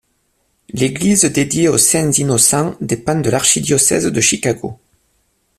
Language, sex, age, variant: French, male, 30-39, Français de métropole